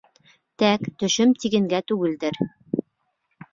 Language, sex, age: Bashkir, female, 30-39